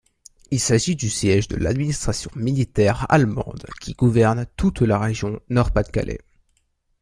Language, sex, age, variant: French, male, 19-29, Français de métropole